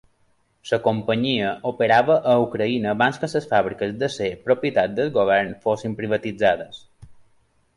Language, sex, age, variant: Catalan, male, 30-39, Balear